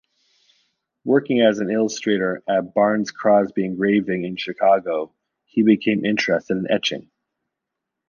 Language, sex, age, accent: English, male, 40-49, Canadian English